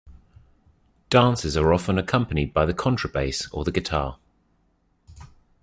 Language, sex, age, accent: English, male, 30-39, England English